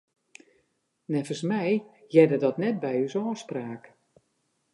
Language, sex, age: Western Frisian, female, 60-69